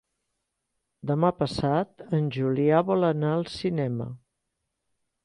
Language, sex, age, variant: Catalan, female, 60-69, Central